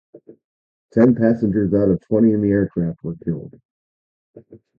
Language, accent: English, United States English